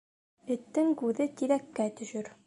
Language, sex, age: Bashkir, female, 19-29